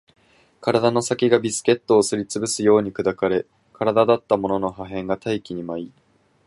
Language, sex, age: Japanese, male, 19-29